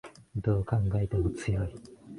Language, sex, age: Japanese, male, 19-29